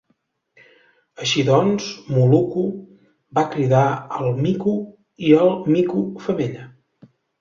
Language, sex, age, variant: Catalan, male, 30-39, Central